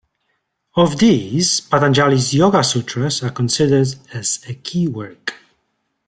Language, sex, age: English, male, 40-49